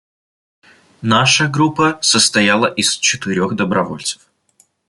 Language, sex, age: Russian, male, 19-29